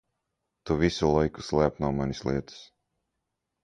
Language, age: Latvian, 19-29